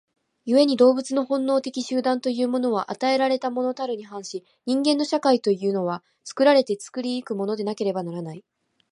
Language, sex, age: Japanese, female, 19-29